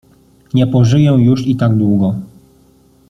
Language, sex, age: Polish, male, 30-39